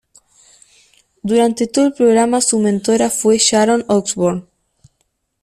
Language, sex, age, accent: Spanish, female, 19-29, Rioplatense: Argentina, Uruguay, este de Bolivia, Paraguay